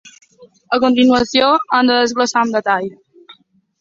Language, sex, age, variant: Catalan, female, 19-29, Balear